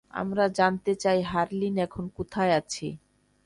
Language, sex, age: Bengali, male, 19-29